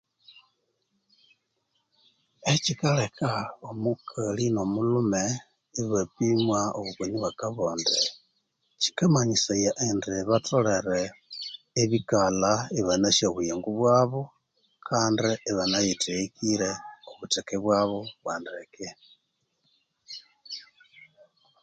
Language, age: Konzo, 40-49